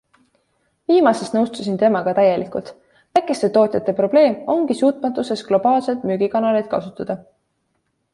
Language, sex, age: Estonian, female, 19-29